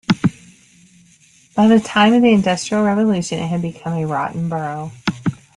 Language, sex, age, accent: English, female, 40-49, United States English